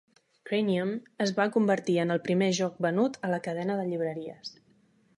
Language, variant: Catalan, Nord-Occidental